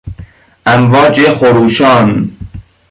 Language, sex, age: Persian, male, under 19